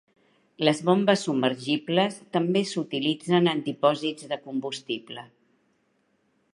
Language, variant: Catalan, Central